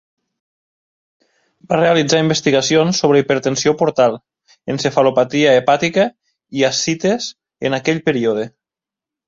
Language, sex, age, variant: Catalan, male, 30-39, Nord-Occidental